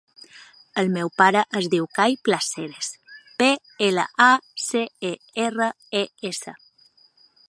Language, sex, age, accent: Catalan, female, 30-39, balear; central